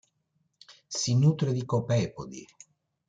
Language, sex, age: Italian, male, 60-69